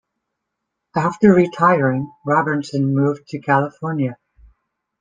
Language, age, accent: English, 30-39, United States English